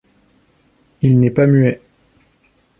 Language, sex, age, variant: French, male, 30-39, Français de métropole